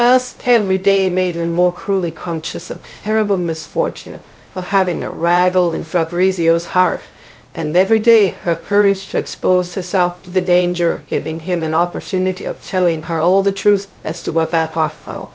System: TTS, VITS